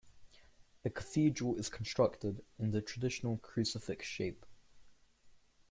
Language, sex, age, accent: English, male, under 19, England English